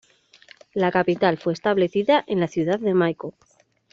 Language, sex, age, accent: Spanish, female, 30-39, España: Norte peninsular (Asturias, Castilla y León, Cantabria, País Vasco, Navarra, Aragón, La Rioja, Guadalajara, Cuenca)